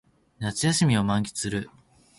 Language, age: Japanese, 19-29